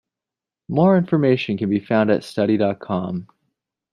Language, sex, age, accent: English, male, 19-29, United States English